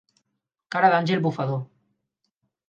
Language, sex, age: Catalan, male, 19-29